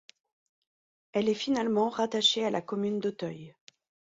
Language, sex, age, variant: French, female, 40-49, Français de métropole